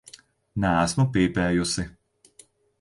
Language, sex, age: Latvian, male, 30-39